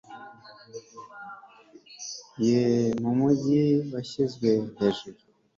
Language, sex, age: Kinyarwanda, male, 40-49